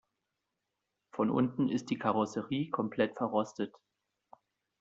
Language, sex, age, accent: German, male, 30-39, Deutschland Deutsch